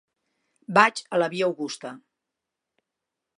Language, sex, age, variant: Catalan, female, 60-69, Central